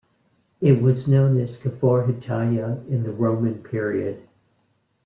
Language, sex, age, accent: English, male, 50-59, United States English